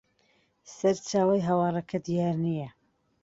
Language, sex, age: Central Kurdish, female, 30-39